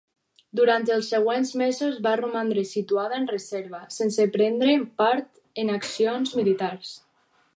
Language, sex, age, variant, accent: Catalan, female, under 19, Alacantí, valencià